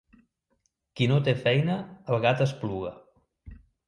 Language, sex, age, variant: Catalan, male, 40-49, Central